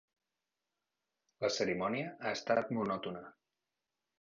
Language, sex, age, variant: Catalan, male, 40-49, Central